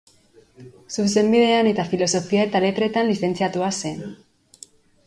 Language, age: Basque, 90+